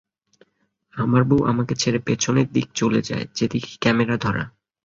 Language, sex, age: Bengali, male, 19-29